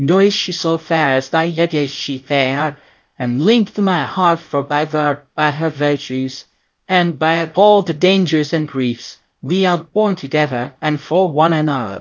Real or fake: fake